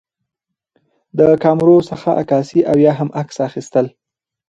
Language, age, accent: Pashto, 30-39, پکتیا ولایت، احمدزی